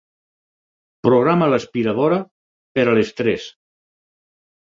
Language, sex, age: Catalan, male, 50-59